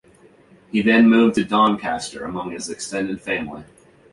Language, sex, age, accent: English, male, 19-29, United States English